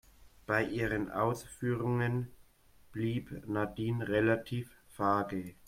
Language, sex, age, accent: German, male, 19-29, Deutschland Deutsch